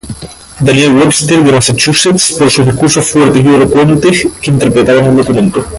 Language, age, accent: Spanish, 19-29, España: Islas Canarias